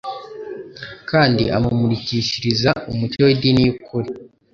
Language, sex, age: Kinyarwanda, male, under 19